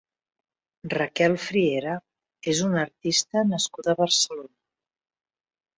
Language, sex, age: Catalan, female, 50-59